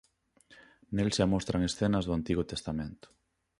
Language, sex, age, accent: Galician, male, 30-39, Normativo (estándar)